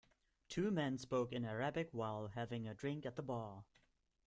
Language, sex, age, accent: English, male, 19-29, England English